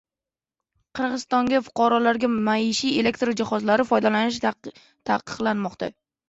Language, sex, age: Uzbek, male, under 19